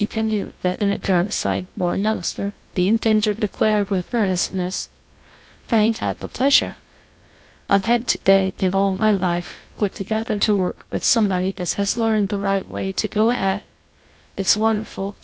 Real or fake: fake